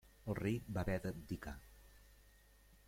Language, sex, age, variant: Catalan, male, 50-59, Central